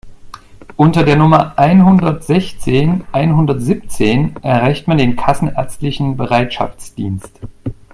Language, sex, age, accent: German, male, 30-39, Deutschland Deutsch